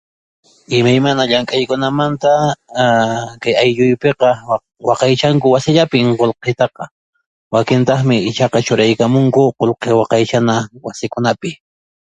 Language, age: Puno Quechua, 40-49